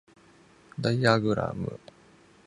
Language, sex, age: Japanese, male, 19-29